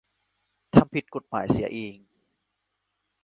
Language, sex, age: Thai, male, 19-29